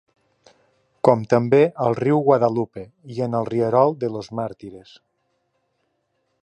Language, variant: Catalan, Central